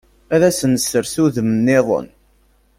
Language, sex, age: Kabyle, male, 30-39